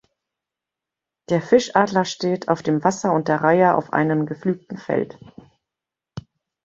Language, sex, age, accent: German, female, 30-39, Deutschland Deutsch